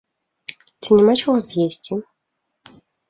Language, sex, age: Belarusian, female, 19-29